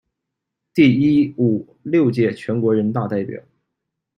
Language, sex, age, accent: Chinese, male, 19-29, 出生地：吉林省